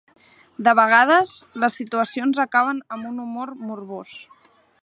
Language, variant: Catalan, Central